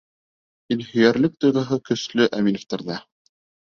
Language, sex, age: Bashkir, male, 19-29